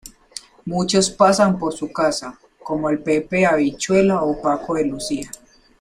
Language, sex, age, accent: Spanish, male, under 19, Andino-Pacífico: Colombia, Perú, Ecuador, oeste de Bolivia y Venezuela andina